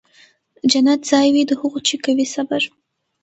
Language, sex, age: Pashto, female, 19-29